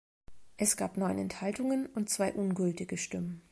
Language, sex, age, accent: German, female, 30-39, Deutschland Deutsch